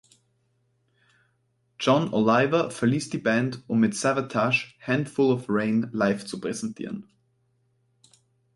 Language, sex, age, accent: German, male, 19-29, Österreichisches Deutsch